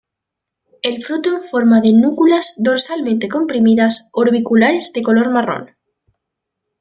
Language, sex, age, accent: Spanish, female, 19-29, España: Norte peninsular (Asturias, Castilla y León, Cantabria, País Vasco, Navarra, Aragón, La Rioja, Guadalajara, Cuenca)